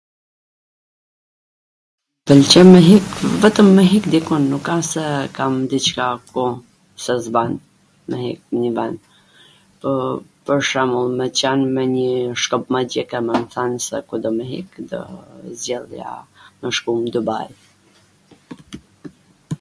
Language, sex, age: Gheg Albanian, female, 40-49